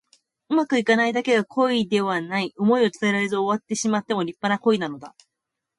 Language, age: Japanese, 19-29